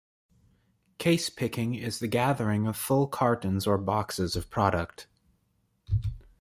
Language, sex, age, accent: English, male, 19-29, United States English